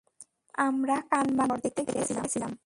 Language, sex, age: Bengali, female, 19-29